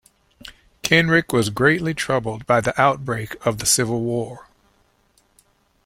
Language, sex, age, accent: English, male, 60-69, United States English